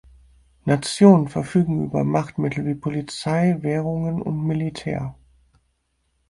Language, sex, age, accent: German, male, 19-29, Deutschland Deutsch